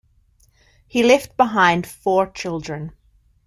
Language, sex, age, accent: English, female, 30-39, New Zealand English